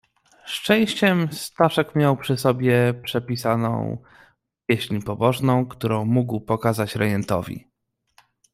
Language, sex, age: Polish, male, 30-39